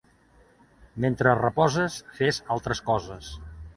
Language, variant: Catalan, Central